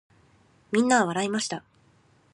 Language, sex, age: Japanese, female, 19-29